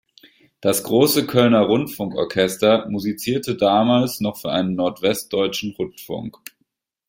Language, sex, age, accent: German, male, 19-29, Deutschland Deutsch